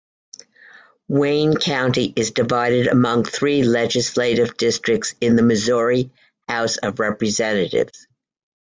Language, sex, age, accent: English, female, 70-79, United States English